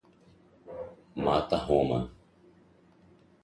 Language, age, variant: Portuguese, 40-49, Portuguese (Brasil)